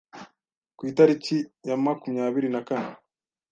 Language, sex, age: Kinyarwanda, male, 19-29